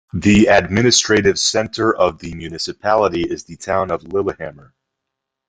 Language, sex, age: English, male, 40-49